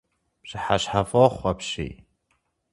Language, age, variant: Kabardian, 19-29, Адыгэбзэ (Къэбэрдей, Кирил, псоми зэдай)